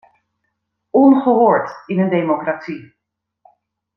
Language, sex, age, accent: Dutch, female, 40-49, Nederlands Nederlands